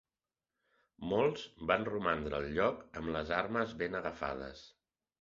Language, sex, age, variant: Catalan, male, 30-39, Central